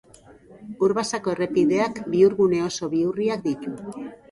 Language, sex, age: Basque, female, 60-69